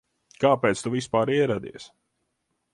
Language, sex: Latvian, male